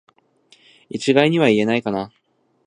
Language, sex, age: Japanese, male, 19-29